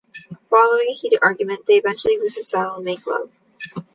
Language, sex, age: English, female, under 19